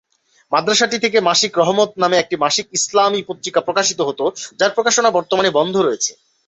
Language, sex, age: Bengali, male, 19-29